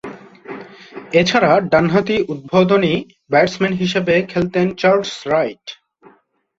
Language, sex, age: Bengali, male, 19-29